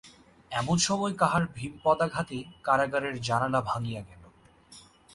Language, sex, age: Bengali, male, 19-29